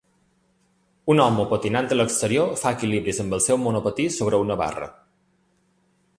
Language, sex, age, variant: Catalan, male, 30-39, Balear